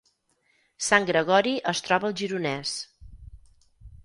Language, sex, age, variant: Catalan, female, 50-59, Central